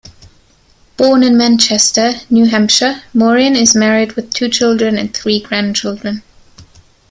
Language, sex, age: English, female, 19-29